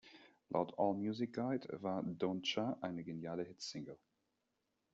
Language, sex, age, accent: German, male, 30-39, Deutschland Deutsch